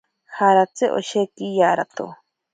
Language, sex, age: Ashéninka Perené, female, 19-29